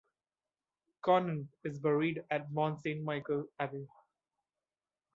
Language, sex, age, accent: English, male, 19-29, India and South Asia (India, Pakistan, Sri Lanka)